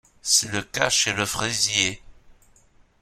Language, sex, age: French, male, 70-79